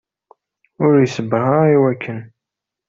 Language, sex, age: Kabyle, male, 19-29